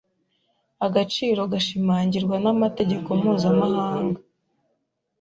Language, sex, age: Kinyarwanda, female, 19-29